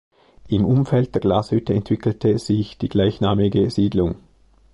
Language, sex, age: German, male, 30-39